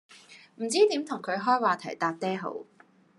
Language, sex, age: Cantonese, female, 19-29